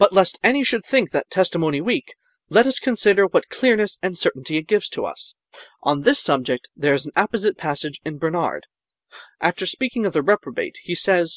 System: none